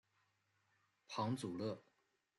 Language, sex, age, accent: Chinese, male, 19-29, 出生地：河南省